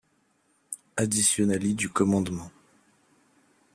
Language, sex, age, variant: French, male, 19-29, Français de métropole